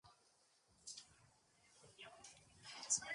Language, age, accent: English, 19-29, United States English